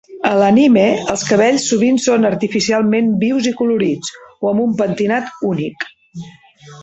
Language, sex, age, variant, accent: Catalan, female, 60-69, Central, central